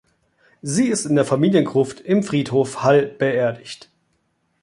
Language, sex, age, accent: German, male, 30-39, Deutschland Deutsch